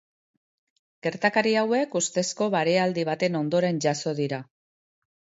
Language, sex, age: Basque, female, 50-59